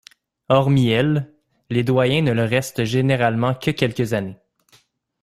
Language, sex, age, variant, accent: French, male, 19-29, Français d'Amérique du Nord, Français du Canada